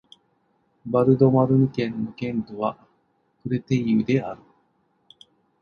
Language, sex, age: Japanese, male, 40-49